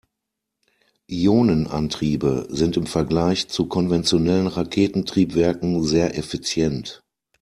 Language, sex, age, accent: German, male, 40-49, Deutschland Deutsch